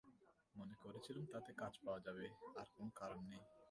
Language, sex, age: Bengali, male, 19-29